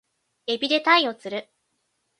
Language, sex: Japanese, female